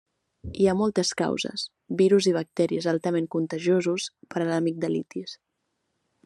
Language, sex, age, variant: Catalan, female, 19-29, Central